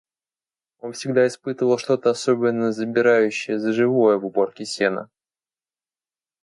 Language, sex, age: Russian, male, 19-29